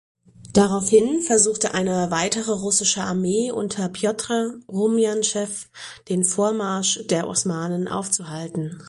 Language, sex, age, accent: German, female, 30-39, Deutschland Deutsch